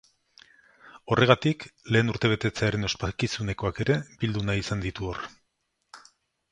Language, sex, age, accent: Basque, male, 60-69, Erdialdekoa edo Nafarra (Gipuzkoa, Nafarroa)